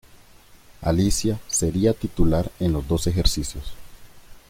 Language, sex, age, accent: Spanish, male, 19-29, América central